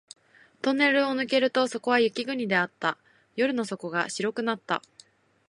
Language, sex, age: Japanese, female, 19-29